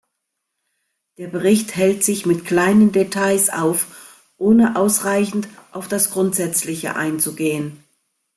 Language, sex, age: German, female, 50-59